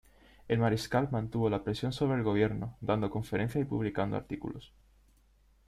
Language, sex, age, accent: Spanish, male, 19-29, España: Sur peninsular (Andalucia, Extremadura, Murcia)